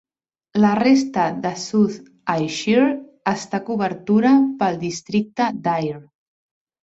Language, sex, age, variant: Catalan, female, 30-39, Central